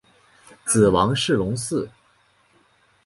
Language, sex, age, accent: Chinese, male, 19-29, 出生地：黑龙江省